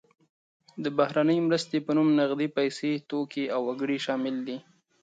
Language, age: Pashto, 19-29